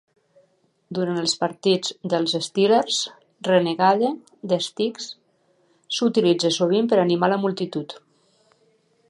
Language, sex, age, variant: Catalan, female, 50-59, Nord-Occidental